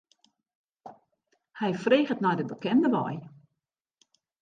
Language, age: Western Frisian, 60-69